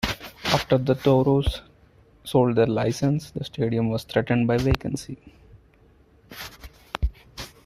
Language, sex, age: English, male, 19-29